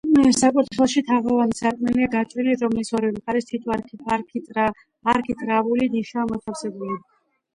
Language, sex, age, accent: Georgian, female, 40-49, ჩვეულებრივი